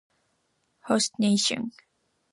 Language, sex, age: English, female, 19-29